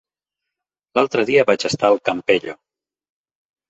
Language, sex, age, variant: Catalan, male, 50-59, Central